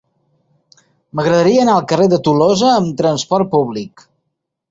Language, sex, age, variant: Catalan, male, 40-49, Central